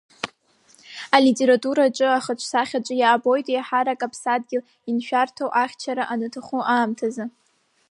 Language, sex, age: Abkhazian, female, 19-29